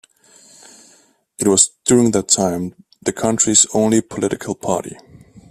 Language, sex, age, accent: English, male, 30-39, United States English